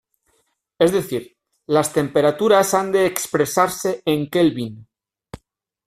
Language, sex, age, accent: Spanish, male, 40-49, España: Norte peninsular (Asturias, Castilla y León, Cantabria, País Vasco, Navarra, Aragón, La Rioja, Guadalajara, Cuenca)